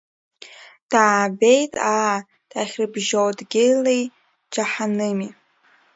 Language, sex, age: Abkhazian, female, under 19